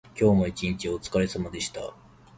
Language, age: Japanese, 19-29